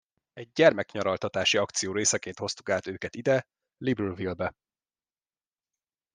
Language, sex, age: Hungarian, male, 30-39